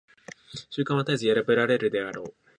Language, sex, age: Japanese, male, 19-29